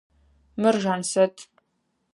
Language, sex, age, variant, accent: Adyghe, female, under 19, Адыгабзэ (Кирил, пстэумэ зэдыряе), Кıэмгуй (Çemguy)